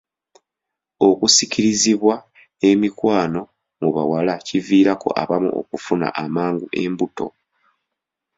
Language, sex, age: Ganda, male, 30-39